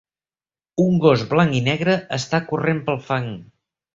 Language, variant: Catalan, Central